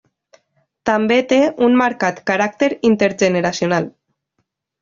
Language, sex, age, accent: Catalan, female, 19-29, valencià